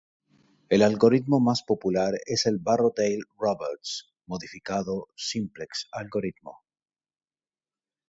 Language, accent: Spanish, Rioplatense: Argentina, Uruguay, este de Bolivia, Paraguay